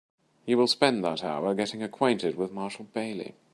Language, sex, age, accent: English, male, 40-49, England English